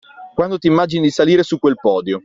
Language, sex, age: Italian, male, 19-29